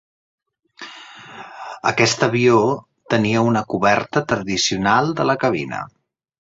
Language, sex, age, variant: Catalan, male, 19-29, Central